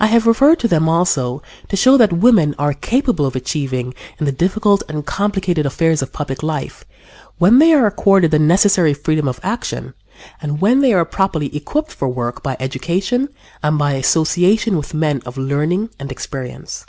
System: none